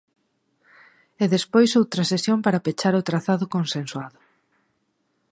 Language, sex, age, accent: Galician, female, 30-39, Normativo (estándar)